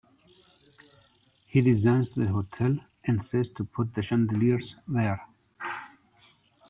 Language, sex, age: English, male, 50-59